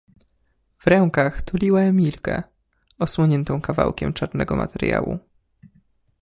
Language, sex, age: Polish, male, 19-29